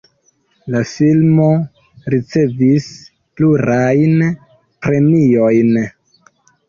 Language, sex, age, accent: Esperanto, male, 19-29, Internacia